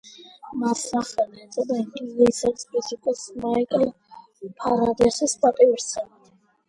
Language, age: Georgian, 30-39